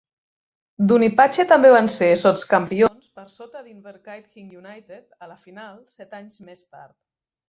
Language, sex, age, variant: Catalan, female, 40-49, Central